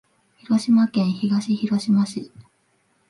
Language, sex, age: Japanese, female, 19-29